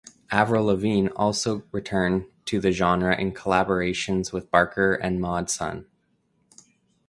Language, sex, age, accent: English, male, 30-39, Canadian English